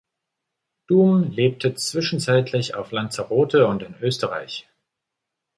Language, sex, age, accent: German, male, 40-49, Deutschland Deutsch